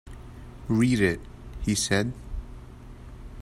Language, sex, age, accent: English, male, 19-29, United States English